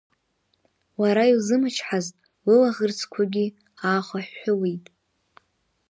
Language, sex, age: Abkhazian, female, 19-29